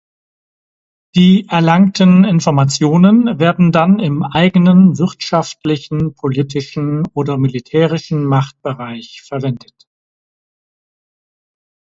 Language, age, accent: German, 40-49, Deutschland Deutsch